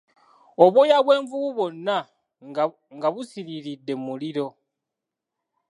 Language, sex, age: Ganda, male, 19-29